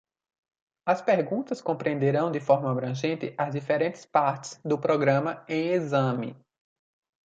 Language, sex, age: Portuguese, male, 19-29